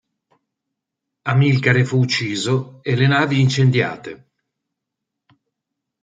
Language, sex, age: Italian, male, 50-59